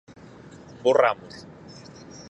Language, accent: Galician, Central (gheada)